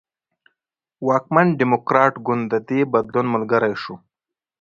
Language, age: Pashto, 19-29